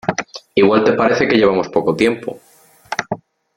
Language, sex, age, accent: Spanish, male, 19-29, España: Norte peninsular (Asturias, Castilla y León, Cantabria, País Vasco, Navarra, Aragón, La Rioja, Guadalajara, Cuenca)